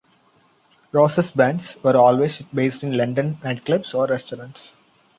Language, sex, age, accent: English, male, 19-29, India and South Asia (India, Pakistan, Sri Lanka)